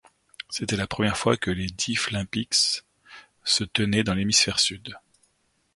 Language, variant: French, Français de métropole